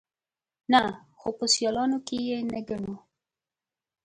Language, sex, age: Pashto, female, 19-29